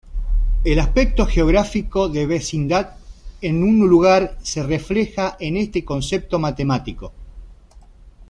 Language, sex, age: Spanish, male, 40-49